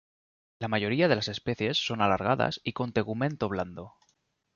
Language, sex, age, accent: Spanish, male, 30-39, España: Norte peninsular (Asturias, Castilla y León, Cantabria, País Vasco, Navarra, Aragón, La Rioja, Guadalajara, Cuenca)